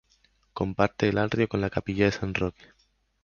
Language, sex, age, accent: Spanish, male, 19-29, España: Islas Canarias